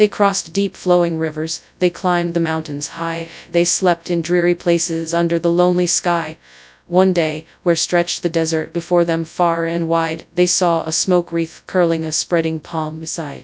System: TTS, FastPitch